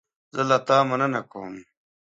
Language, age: Pashto, 30-39